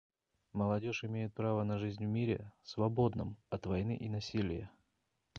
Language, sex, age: Russian, male, 40-49